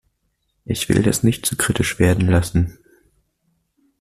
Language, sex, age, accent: German, male, 19-29, Deutschland Deutsch